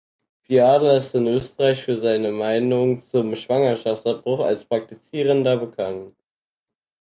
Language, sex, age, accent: German, male, under 19, Deutschland Deutsch